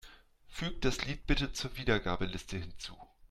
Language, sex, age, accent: German, male, 40-49, Deutschland Deutsch